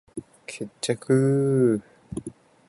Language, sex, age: Japanese, male, 19-29